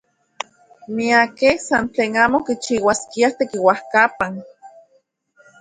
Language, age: Central Puebla Nahuatl, 30-39